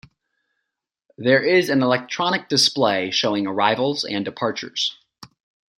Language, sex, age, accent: English, male, 19-29, United States English